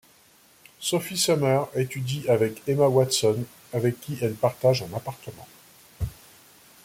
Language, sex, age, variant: French, male, 50-59, Français de métropole